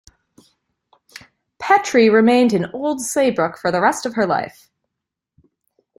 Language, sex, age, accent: English, female, 19-29, United States English